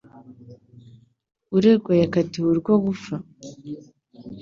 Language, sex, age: Kinyarwanda, female, 19-29